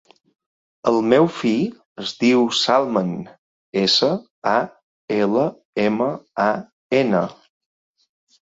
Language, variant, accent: Catalan, Balear, mallorquí